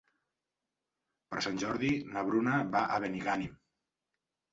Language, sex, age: Catalan, male, 50-59